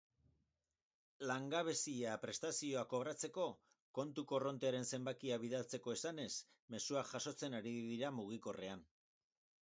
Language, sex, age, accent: Basque, male, 60-69, Mendebalekoa (Araba, Bizkaia, Gipuzkoako mendebaleko herri batzuk)